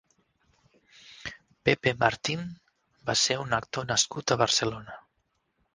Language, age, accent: Catalan, 50-59, Tortosí